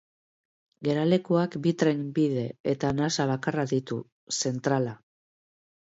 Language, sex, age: Basque, female, 50-59